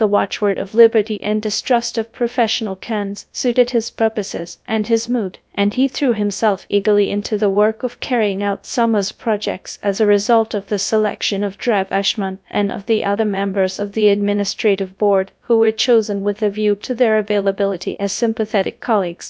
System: TTS, GradTTS